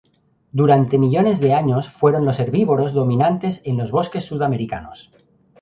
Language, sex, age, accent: Spanish, male, 50-59, España: Centro-Sur peninsular (Madrid, Toledo, Castilla-La Mancha)